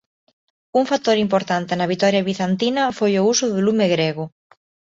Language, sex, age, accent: Galician, female, 19-29, Neofalante